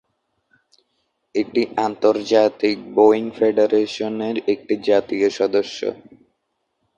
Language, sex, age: Bengali, male, under 19